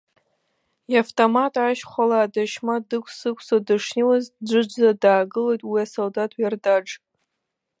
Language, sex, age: Abkhazian, female, under 19